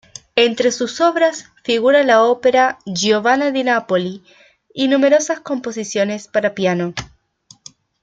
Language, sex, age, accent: Spanish, female, 30-39, Rioplatense: Argentina, Uruguay, este de Bolivia, Paraguay